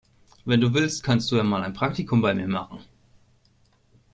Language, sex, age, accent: German, male, 30-39, Deutschland Deutsch